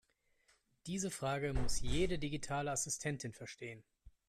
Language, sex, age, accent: German, male, 30-39, Deutschland Deutsch